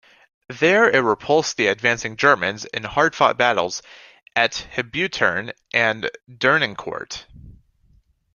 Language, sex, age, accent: English, male, under 19, United States English